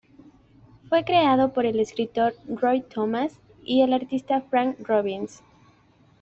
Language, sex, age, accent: Spanish, female, 19-29, México